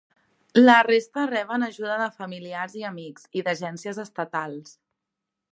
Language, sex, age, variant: Catalan, female, 19-29, Central